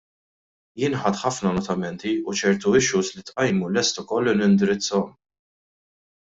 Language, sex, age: Maltese, male, 19-29